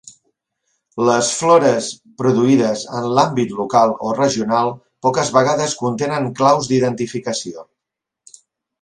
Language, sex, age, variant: Catalan, male, 50-59, Central